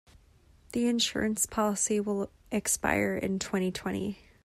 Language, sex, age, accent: English, female, 19-29, United States English